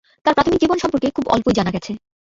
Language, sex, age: Bengali, female, 30-39